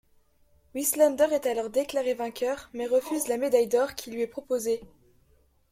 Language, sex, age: French, female, under 19